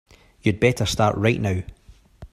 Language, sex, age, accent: English, male, 30-39, Scottish English